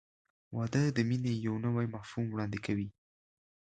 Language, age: Pashto, under 19